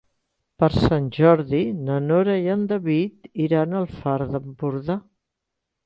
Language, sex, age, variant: Catalan, female, 60-69, Central